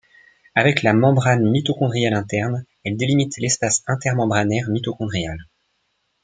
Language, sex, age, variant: French, male, 19-29, Français de métropole